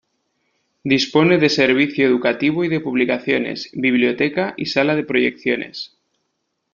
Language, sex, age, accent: Spanish, male, 30-39, España: Norte peninsular (Asturias, Castilla y León, Cantabria, País Vasco, Navarra, Aragón, La Rioja, Guadalajara, Cuenca)